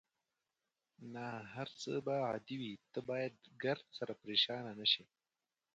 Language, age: Pashto, 19-29